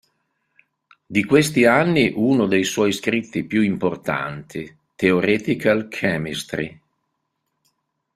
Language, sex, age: Italian, male, 60-69